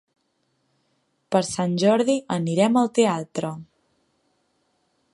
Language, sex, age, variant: Catalan, female, 19-29, Central